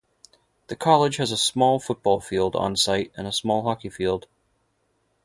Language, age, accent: English, 30-39, United States English